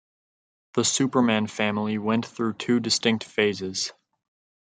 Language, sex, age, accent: English, male, under 19, United States English